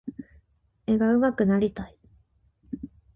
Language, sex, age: Japanese, female, 19-29